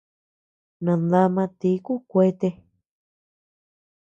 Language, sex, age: Tepeuxila Cuicatec, female, 19-29